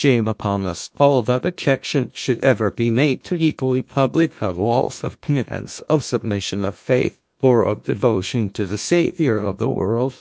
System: TTS, GlowTTS